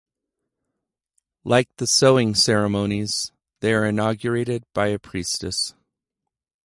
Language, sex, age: English, male, 30-39